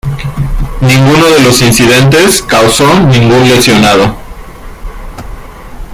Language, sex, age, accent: Spanish, male, 30-39, México